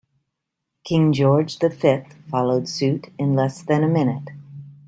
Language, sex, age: English, female, 60-69